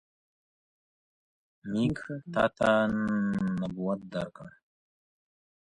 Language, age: Pashto, 19-29